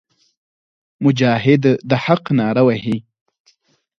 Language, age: Pashto, 19-29